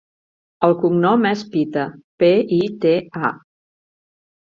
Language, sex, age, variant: Catalan, female, 50-59, Central